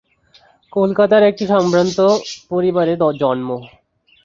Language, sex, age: Bengali, male, under 19